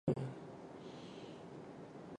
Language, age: English, under 19